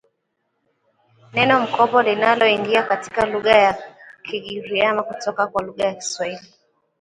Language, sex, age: Swahili, female, 19-29